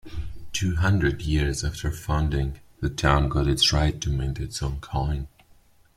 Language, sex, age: English, male, 19-29